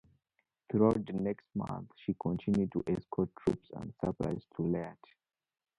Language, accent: English, United States English